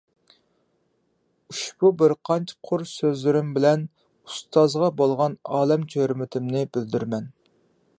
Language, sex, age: Uyghur, male, 30-39